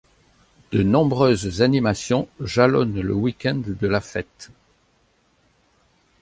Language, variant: French, Français de métropole